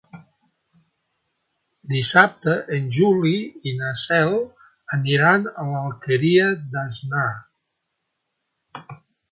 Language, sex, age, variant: Catalan, male, 60-69, Central